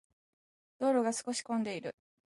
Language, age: Japanese, 19-29